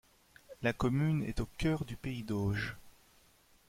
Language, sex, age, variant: French, male, 30-39, Français de métropole